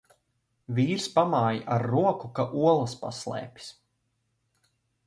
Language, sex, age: Latvian, male, 19-29